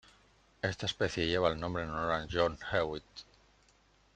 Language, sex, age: Spanish, male, 30-39